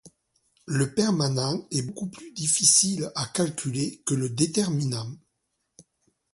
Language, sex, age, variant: French, male, 40-49, Français de métropole